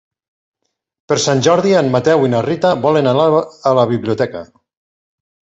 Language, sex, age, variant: Catalan, male, 50-59, Nord-Occidental